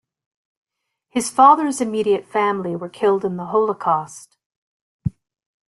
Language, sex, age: English, female, 60-69